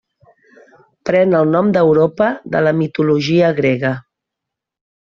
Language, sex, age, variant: Catalan, female, 40-49, Central